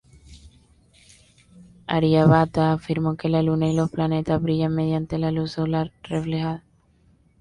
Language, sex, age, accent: Spanish, female, under 19, Caribe: Cuba, Venezuela, Puerto Rico, República Dominicana, Panamá, Colombia caribeña, México caribeño, Costa del golfo de México